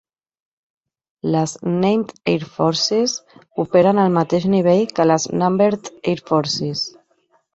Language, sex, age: Catalan, female, 40-49